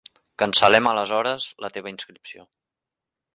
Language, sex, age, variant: Catalan, male, 19-29, Central